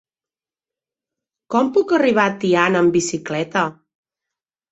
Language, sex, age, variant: Catalan, female, 40-49, Central